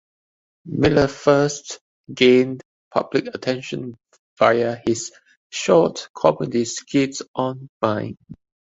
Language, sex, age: English, male, 30-39